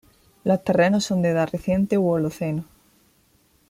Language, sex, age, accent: Spanish, female, 19-29, España: Sur peninsular (Andalucia, Extremadura, Murcia)